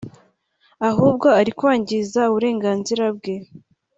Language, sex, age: Kinyarwanda, female, 19-29